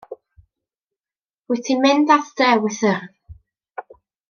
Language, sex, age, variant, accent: Welsh, female, 19-29, North-Eastern Welsh, Y Deyrnas Unedig Cymraeg